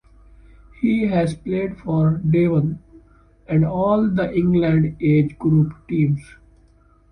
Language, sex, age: English, male, 19-29